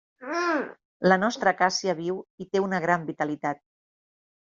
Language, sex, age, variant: Catalan, female, 40-49, Central